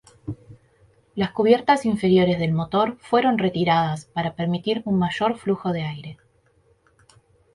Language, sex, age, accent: Spanish, female, 30-39, Rioplatense: Argentina, Uruguay, este de Bolivia, Paraguay